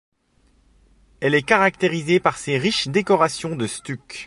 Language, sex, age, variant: French, male, 30-39, Français de métropole